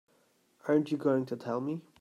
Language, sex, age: English, male, 19-29